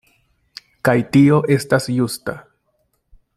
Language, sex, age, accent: Esperanto, male, 19-29, Internacia